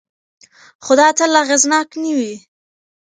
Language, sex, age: Pashto, female, 19-29